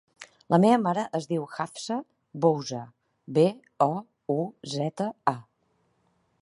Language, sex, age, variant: Catalan, female, 40-49, Central